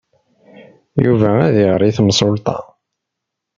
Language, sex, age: Kabyle, male, 30-39